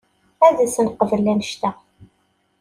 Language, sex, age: Kabyle, female, 19-29